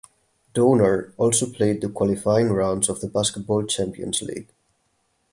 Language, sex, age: English, male, 19-29